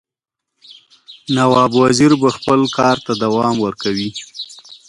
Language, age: Pashto, 30-39